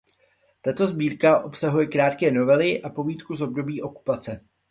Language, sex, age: Czech, male, 40-49